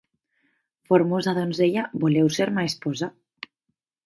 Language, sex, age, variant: Catalan, female, 19-29, Nord-Occidental